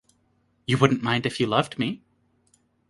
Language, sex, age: English, female, 30-39